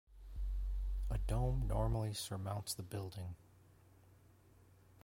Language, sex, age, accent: English, male, 30-39, United States English